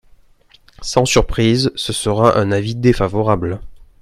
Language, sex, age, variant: French, male, 19-29, Français de métropole